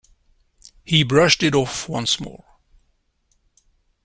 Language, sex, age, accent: English, male, 60-69, Southern African (South Africa, Zimbabwe, Namibia)